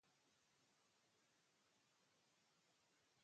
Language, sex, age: Spanish, male, under 19